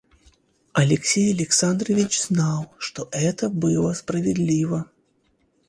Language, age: Russian, 30-39